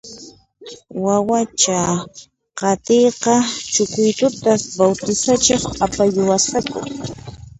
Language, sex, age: Puno Quechua, female, 30-39